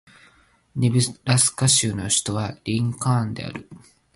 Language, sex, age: Japanese, male, 19-29